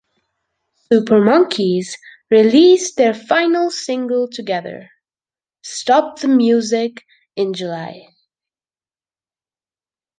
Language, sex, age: English, female, under 19